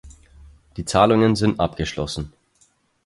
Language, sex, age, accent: German, male, 19-29, Österreichisches Deutsch